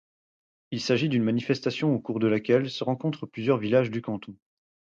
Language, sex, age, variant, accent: French, male, 30-39, Français d'Europe, Français de Belgique